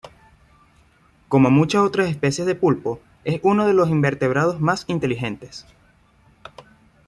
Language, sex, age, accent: Spanish, male, 19-29, Caribe: Cuba, Venezuela, Puerto Rico, República Dominicana, Panamá, Colombia caribeña, México caribeño, Costa del golfo de México